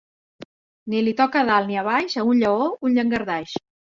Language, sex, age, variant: Catalan, female, 50-59, Central